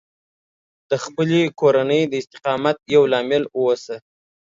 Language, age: Pashto, 19-29